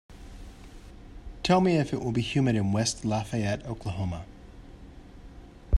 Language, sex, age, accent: English, male, 30-39, United States English